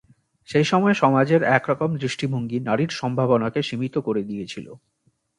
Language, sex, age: Bengali, male, 19-29